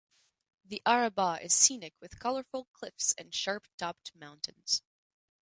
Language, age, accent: English, 19-29, United States English